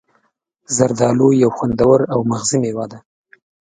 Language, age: Pashto, 30-39